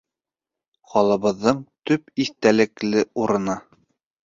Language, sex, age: Bashkir, male, 19-29